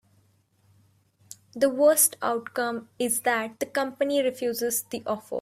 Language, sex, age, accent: English, female, 19-29, India and South Asia (India, Pakistan, Sri Lanka)